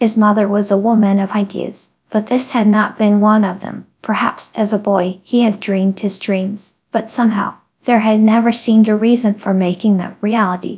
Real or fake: fake